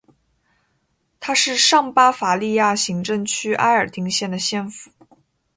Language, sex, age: Chinese, female, 19-29